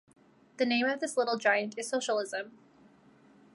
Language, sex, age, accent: English, female, 19-29, Canadian English